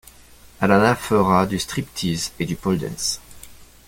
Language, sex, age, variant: French, male, 19-29, Français de métropole